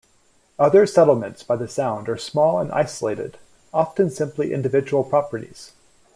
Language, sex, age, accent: English, male, 30-39, United States English